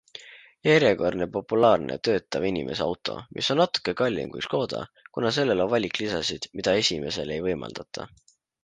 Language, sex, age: Estonian, male, 19-29